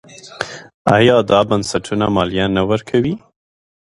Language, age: Pashto, 30-39